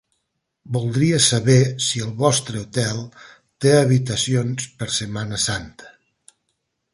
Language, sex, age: Catalan, male, 60-69